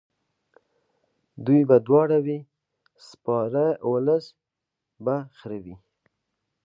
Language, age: Pashto, 19-29